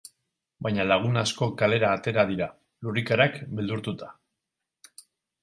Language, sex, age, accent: Basque, male, 40-49, Mendebalekoa (Araba, Bizkaia, Gipuzkoako mendebaleko herri batzuk)